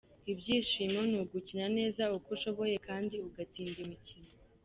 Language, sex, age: Kinyarwanda, female, under 19